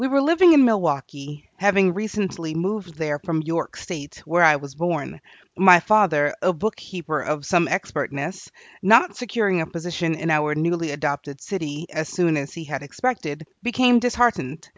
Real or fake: real